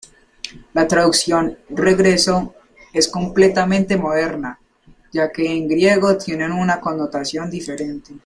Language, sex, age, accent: Spanish, male, under 19, Andino-Pacífico: Colombia, Perú, Ecuador, oeste de Bolivia y Venezuela andina